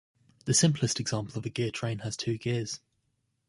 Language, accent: English, England English